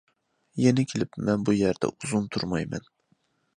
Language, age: Uyghur, 19-29